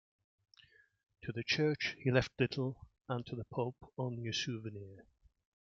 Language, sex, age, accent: English, male, 60-69, England English